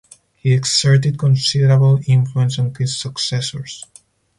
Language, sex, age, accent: English, male, 19-29, United States English; England English